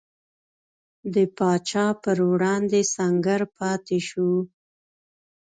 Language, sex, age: Pashto, female, 19-29